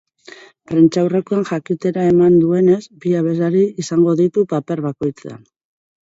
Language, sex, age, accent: Basque, female, 40-49, Mendebalekoa (Araba, Bizkaia, Gipuzkoako mendebaleko herri batzuk)